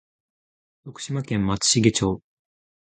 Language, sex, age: Japanese, male, 19-29